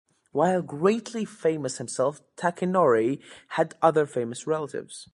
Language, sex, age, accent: English, male, 19-29, England English